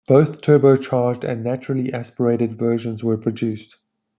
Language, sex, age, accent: English, male, 40-49, Southern African (South Africa, Zimbabwe, Namibia)